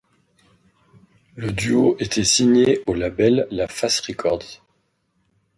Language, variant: French, Français de métropole